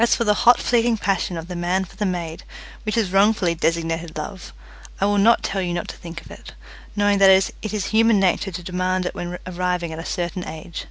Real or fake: real